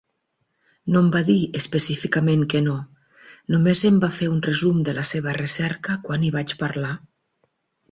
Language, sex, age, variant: Catalan, female, 50-59, Nord-Occidental